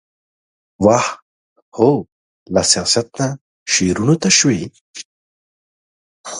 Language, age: Pashto, 30-39